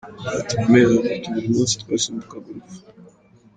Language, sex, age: Kinyarwanda, male, under 19